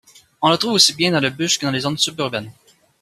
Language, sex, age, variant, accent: French, male, 30-39, Français d'Amérique du Nord, Français du Canada